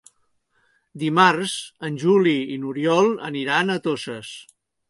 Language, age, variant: Catalan, 60-69, Central